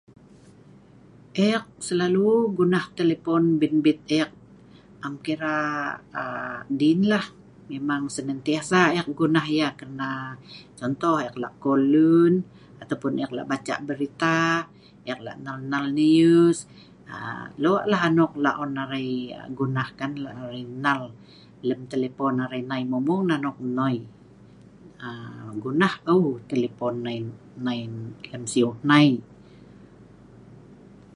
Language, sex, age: Sa'ban, female, 50-59